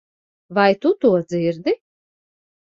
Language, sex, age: Latvian, female, 40-49